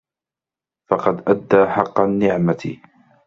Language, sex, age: Arabic, male, 30-39